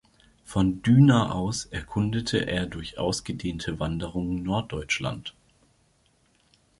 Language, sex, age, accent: German, male, 19-29, Deutschland Deutsch